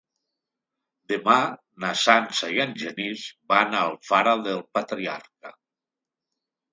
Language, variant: Catalan, Nord-Occidental